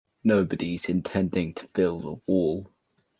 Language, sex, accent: English, male, England English